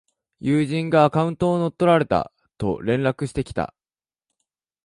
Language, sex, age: Japanese, male, 19-29